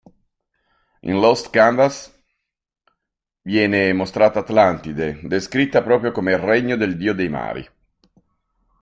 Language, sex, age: Italian, male, 50-59